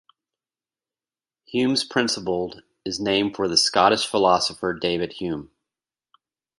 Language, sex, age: English, male, 40-49